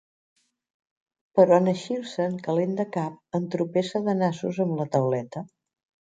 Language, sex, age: Catalan, female, 60-69